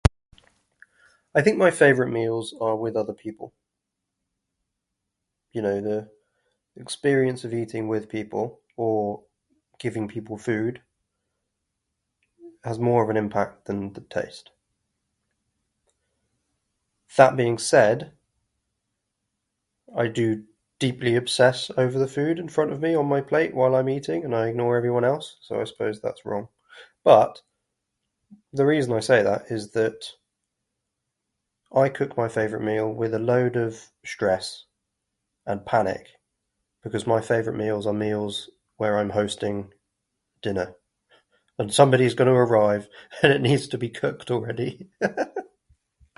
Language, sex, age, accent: English, male, 19-29, England English